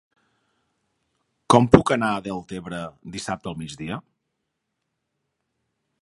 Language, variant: Catalan, Central